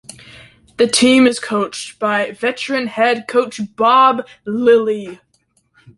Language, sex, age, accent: English, male, under 19, United States English